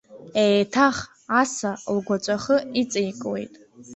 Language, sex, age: Abkhazian, female, under 19